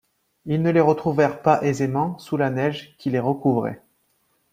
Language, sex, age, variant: French, male, 30-39, Français de métropole